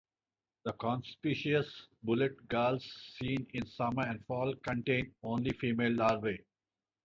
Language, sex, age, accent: English, male, 50-59, India and South Asia (India, Pakistan, Sri Lanka)